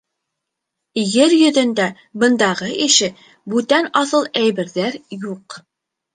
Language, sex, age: Bashkir, female, 19-29